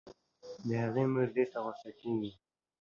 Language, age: Pashto, under 19